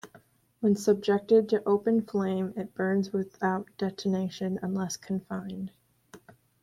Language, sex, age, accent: English, female, under 19, United States English